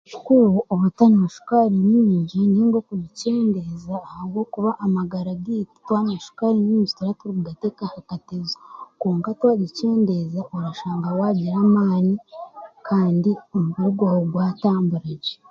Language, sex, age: Chiga, male, 30-39